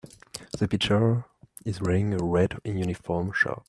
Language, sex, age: English, male, 19-29